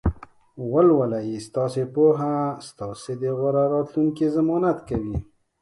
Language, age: Pashto, 40-49